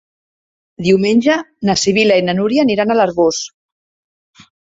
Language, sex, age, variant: Catalan, female, 40-49, Central